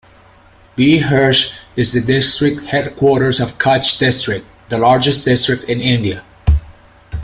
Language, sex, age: English, male, 40-49